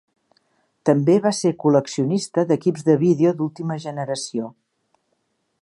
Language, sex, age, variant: Catalan, female, 60-69, Septentrional